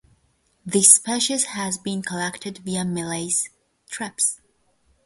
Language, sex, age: English, female, 19-29